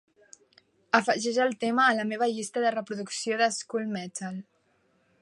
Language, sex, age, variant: Catalan, female, 19-29, Central